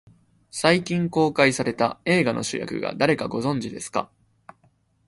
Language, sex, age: Japanese, male, 19-29